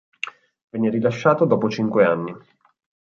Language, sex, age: Italian, male, 19-29